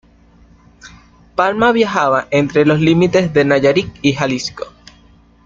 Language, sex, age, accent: Spanish, male, 19-29, Caribe: Cuba, Venezuela, Puerto Rico, República Dominicana, Panamá, Colombia caribeña, México caribeño, Costa del golfo de México